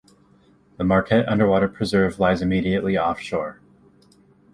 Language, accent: English, United States English